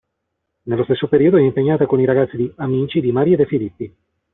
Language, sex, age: Italian, male, 40-49